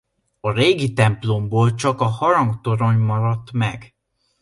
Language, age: Hungarian, 19-29